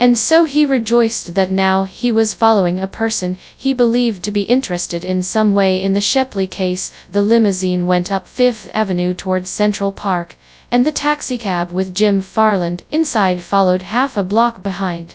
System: TTS, FastPitch